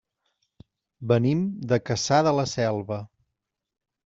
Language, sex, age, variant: Catalan, male, 30-39, Central